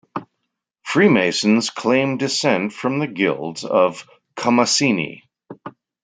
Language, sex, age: English, male, 60-69